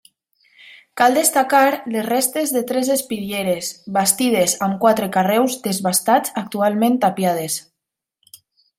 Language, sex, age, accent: Catalan, female, 30-39, valencià